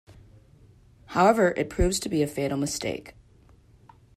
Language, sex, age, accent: English, female, 30-39, United States English